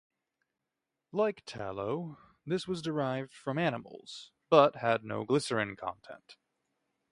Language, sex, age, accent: English, male, 19-29, United States English